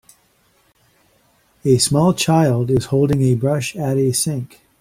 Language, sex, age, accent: English, male, 50-59, Canadian English